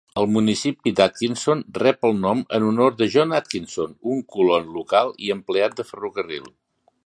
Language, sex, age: Catalan, male, 60-69